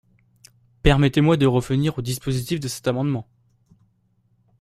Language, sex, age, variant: French, male, under 19, Français de métropole